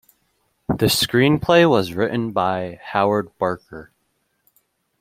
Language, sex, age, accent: English, male, under 19, United States English